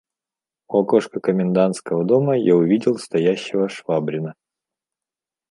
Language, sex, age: Russian, male, 40-49